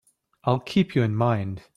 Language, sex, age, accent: English, male, 19-29, United States English